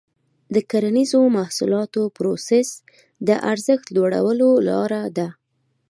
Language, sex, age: Pashto, female, 19-29